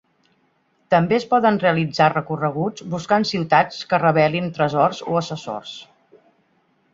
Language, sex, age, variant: Catalan, female, 40-49, Central